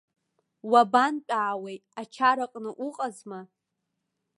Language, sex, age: Abkhazian, female, 19-29